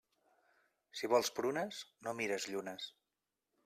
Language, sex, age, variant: Catalan, male, 40-49, Central